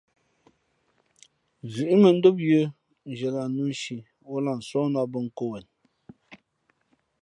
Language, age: Fe'fe', 19-29